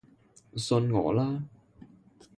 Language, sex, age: Cantonese, male, 19-29